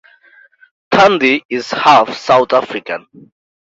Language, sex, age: English, male, 19-29